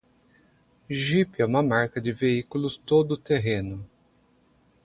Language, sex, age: Portuguese, male, 30-39